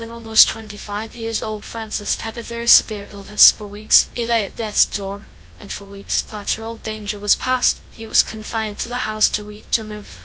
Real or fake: fake